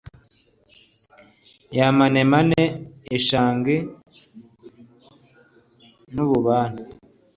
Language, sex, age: Kinyarwanda, male, 30-39